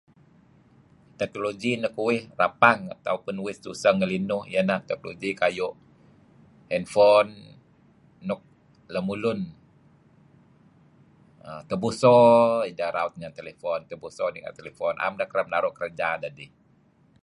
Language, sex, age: Kelabit, male, 50-59